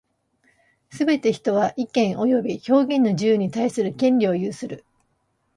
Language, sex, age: Japanese, female, 50-59